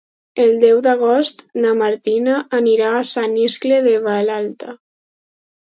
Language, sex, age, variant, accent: Catalan, female, under 19, Alacantí, valencià